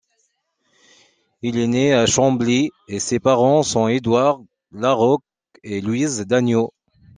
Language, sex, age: French, male, 30-39